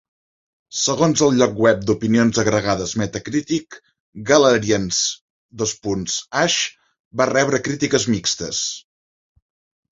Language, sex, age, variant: Catalan, male, 19-29, Central